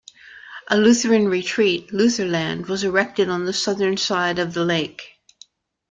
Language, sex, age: English, female, 70-79